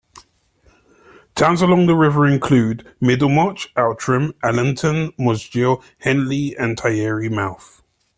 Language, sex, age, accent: English, male, 30-39, England English